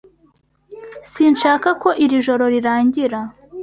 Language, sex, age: Kinyarwanda, female, 19-29